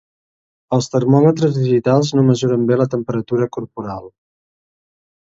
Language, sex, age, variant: Catalan, male, 50-59, Central